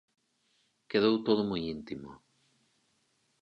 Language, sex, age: Galician, male, 40-49